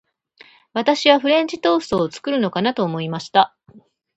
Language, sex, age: Japanese, female, 40-49